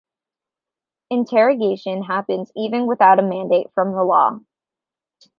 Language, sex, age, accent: English, female, 19-29, United States English